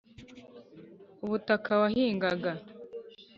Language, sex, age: Kinyarwanda, female, 19-29